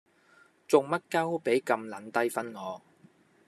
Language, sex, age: Cantonese, male, 30-39